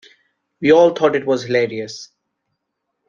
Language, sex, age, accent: English, male, 30-39, India and South Asia (India, Pakistan, Sri Lanka)